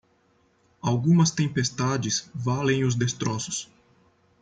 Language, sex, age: Portuguese, male, 19-29